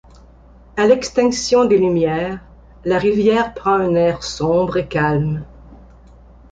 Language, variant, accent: French, Français d'Amérique du Nord, Français du Canada